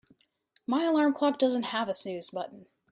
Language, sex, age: English, female, 30-39